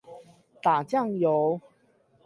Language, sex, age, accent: Chinese, male, 30-39, 出生地：桃園市